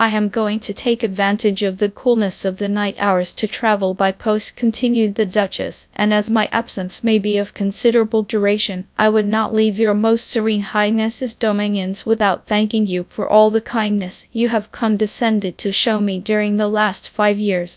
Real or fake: fake